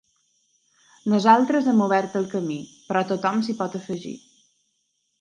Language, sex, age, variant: Catalan, female, 30-39, Balear